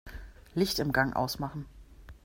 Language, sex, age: German, female, 40-49